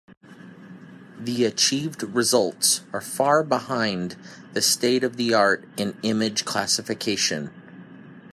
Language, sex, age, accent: English, male, 30-39, United States English